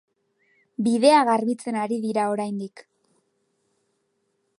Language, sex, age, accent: Basque, female, 19-29, Mendebalekoa (Araba, Bizkaia, Gipuzkoako mendebaleko herri batzuk)